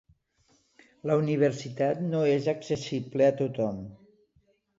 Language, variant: Catalan, Nord-Occidental